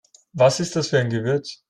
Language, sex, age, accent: German, male, 19-29, Österreichisches Deutsch